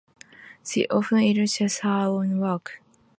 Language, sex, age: English, female, 19-29